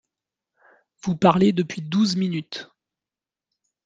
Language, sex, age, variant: French, male, 40-49, Français de métropole